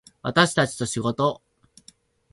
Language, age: Japanese, 19-29